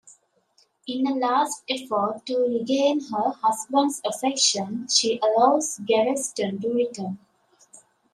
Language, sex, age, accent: English, female, 19-29, England English